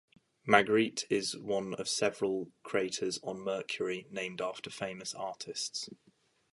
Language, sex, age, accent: English, male, 19-29, England English